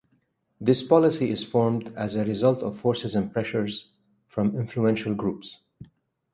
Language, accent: English, United States English